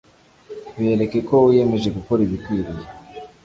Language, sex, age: Kinyarwanda, male, 19-29